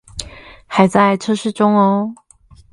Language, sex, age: Chinese, female, 30-39